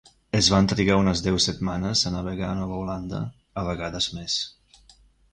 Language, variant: Catalan, Central